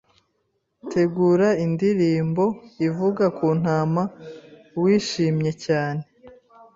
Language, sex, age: Kinyarwanda, female, 30-39